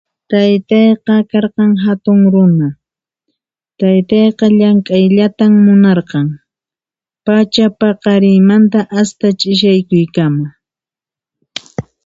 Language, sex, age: Puno Quechua, female, 50-59